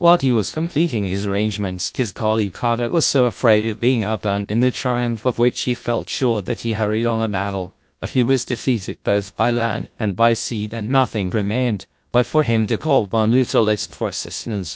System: TTS, GlowTTS